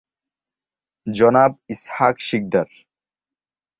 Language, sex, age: Bengali, male, under 19